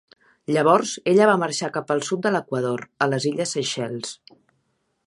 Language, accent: Catalan, central; nord-occidental